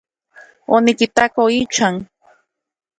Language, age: Central Puebla Nahuatl, 30-39